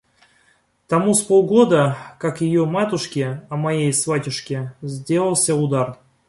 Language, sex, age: Russian, male, 19-29